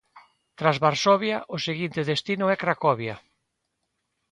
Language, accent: Galician, Central (gheada); Normativo (estándar)